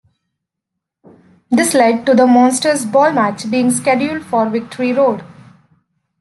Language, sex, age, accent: English, female, 19-29, United States English